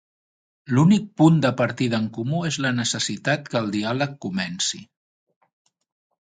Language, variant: Catalan, Central